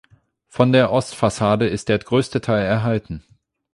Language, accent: German, Deutschland Deutsch